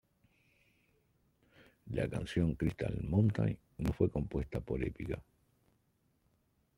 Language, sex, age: Spanish, male, 30-39